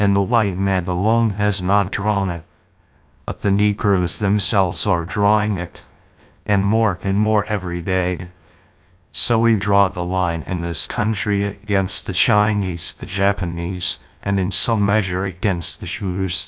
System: TTS, GlowTTS